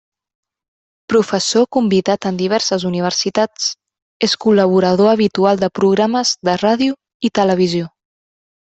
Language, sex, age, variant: Catalan, female, 19-29, Central